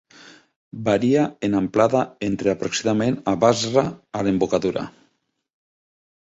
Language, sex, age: Catalan, male, 40-49